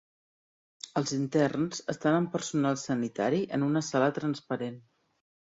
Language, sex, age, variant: Catalan, female, 50-59, Central